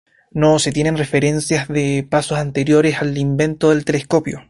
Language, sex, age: Spanish, male, 19-29